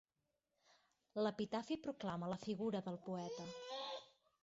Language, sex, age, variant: Catalan, female, 30-39, Central